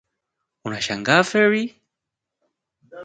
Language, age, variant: Swahili, 19-29, Kiswahili cha Bara ya Tanzania